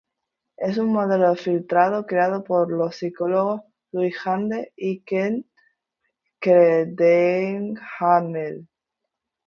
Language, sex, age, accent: Spanish, female, 19-29, España: Islas Canarias